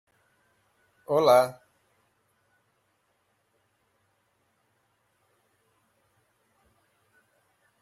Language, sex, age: English, male, 30-39